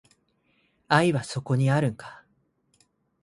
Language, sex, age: Japanese, male, 19-29